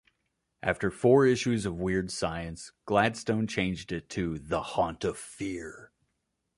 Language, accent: English, United States English